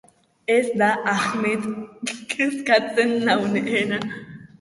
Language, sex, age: Basque, female, under 19